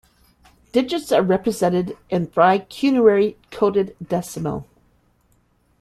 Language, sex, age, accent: English, female, 50-59, United States English